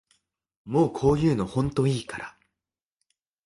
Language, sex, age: Japanese, male, 19-29